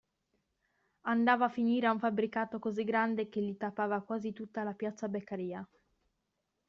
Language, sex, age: Italian, female, 19-29